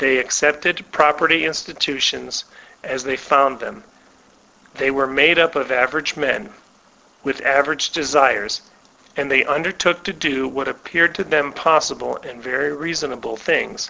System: none